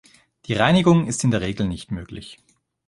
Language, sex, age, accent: German, male, 30-39, Schweizerdeutsch